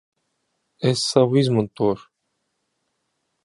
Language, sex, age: Latvian, male, 30-39